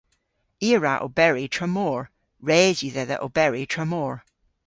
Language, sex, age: Cornish, female, 40-49